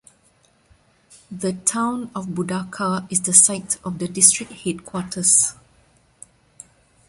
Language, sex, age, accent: English, female, 30-39, Malaysian English